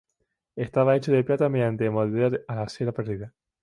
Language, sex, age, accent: Spanish, male, 19-29, España: Islas Canarias